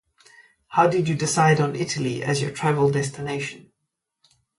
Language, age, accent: English, 30-39, Southern African (South Africa, Zimbabwe, Namibia)